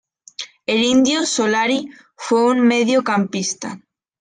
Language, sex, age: Spanish, female, 19-29